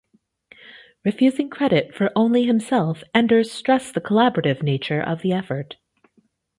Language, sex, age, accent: English, female, 30-39, Canadian English